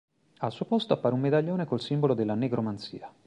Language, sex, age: Italian, male, 40-49